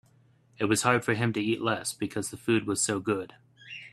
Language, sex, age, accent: English, male, 19-29, United States English